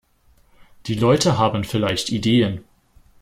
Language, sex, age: German, female, 19-29